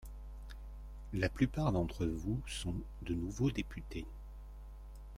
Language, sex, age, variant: French, male, 40-49, Français de métropole